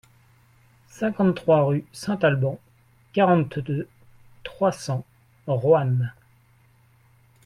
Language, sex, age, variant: French, male, 40-49, Français de métropole